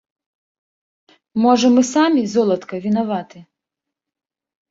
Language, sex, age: Belarusian, female, 30-39